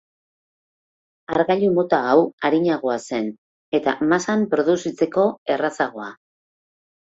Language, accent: Basque, Mendebalekoa (Araba, Bizkaia, Gipuzkoako mendebaleko herri batzuk)